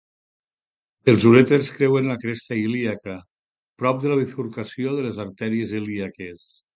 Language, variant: Catalan, Septentrional